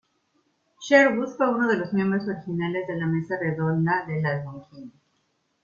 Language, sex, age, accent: Spanish, female, 40-49, México